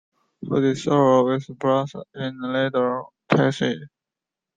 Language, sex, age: English, male, 19-29